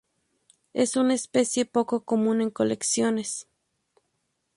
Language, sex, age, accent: Spanish, female, 19-29, México